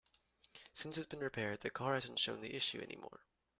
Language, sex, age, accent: English, male, under 19, United States English